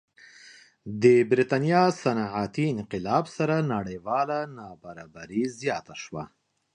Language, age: Pashto, 30-39